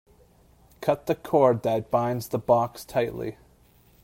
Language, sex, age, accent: English, male, 30-39, Canadian English